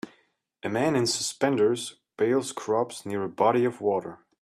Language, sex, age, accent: English, male, 19-29, United States English